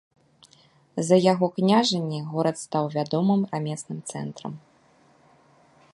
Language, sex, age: Belarusian, female, 40-49